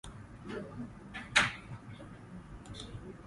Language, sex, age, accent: English, female, 30-39, England English